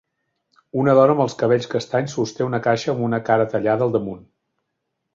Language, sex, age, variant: Catalan, male, 40-49, Central